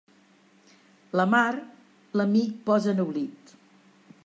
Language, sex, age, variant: Catalan, female, 70-79, Central